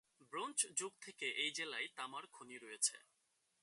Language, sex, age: Bengali, male, 19-29